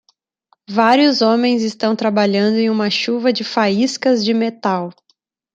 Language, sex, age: Portuguese, female, 30-39